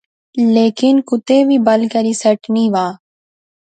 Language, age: Pahari-Potwari, 19-29